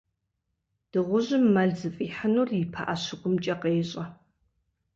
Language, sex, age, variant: Kabardian, female, 40-49, Адыгэбзэ (Къэбэрдей, Кирил, Урысей)